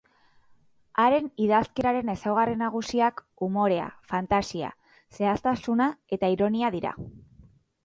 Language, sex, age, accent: Basque, female, 30-39, Mendebalekoa (Araba, Bizkaia, Gipuzkoako mendebaleko herri batzuk)